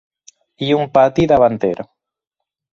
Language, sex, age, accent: Catalan, male, under 19, valencià